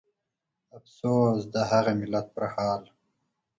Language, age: Pashto, 30-39